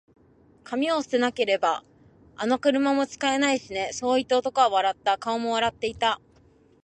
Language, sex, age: Japanese, female, 19-29